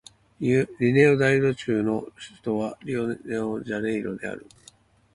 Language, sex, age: Japanese, male, 50-59